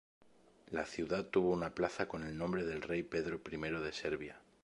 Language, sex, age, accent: Spanish, male, 30-39, España: Sur peninsular (Andalucia, Extremadura, Murcia)